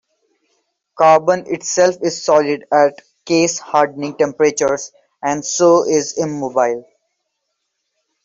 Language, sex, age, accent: English, male, 19-29, India and South Asia (India, Pakistan, Sri Lanka)